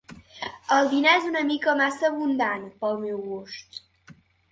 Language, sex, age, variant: Catalan, female, under 19, Central